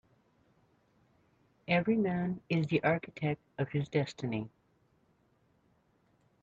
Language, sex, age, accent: English, female, 50-59, United States English